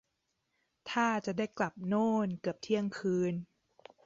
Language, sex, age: Thai, female, 30-39